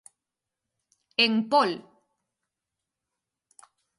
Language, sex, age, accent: Galician, female, 30-39, Central (gheada)